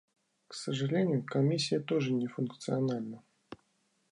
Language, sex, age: Russian, male, 40-49